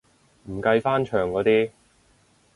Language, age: Cantonese, 19-29